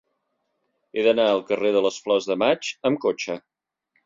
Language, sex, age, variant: Catalan, male, 50-59, Central